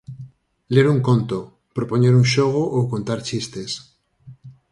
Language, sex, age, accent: Galician, male, 40-49, Normativo (estándar)